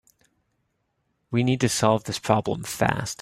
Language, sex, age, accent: English, male, 30-39, United States English